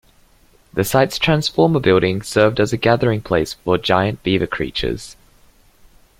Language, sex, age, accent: English, male, 19-29, Australian English